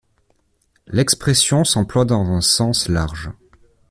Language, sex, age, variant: French, male, 19-29, Français de métropole